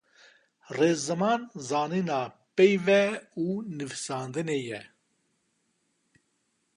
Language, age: Kurdish, 50-59